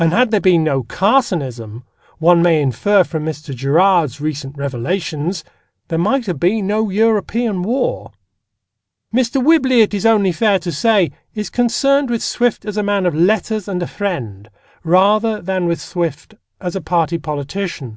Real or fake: real